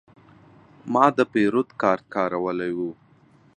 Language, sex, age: Pashto, male, 19-29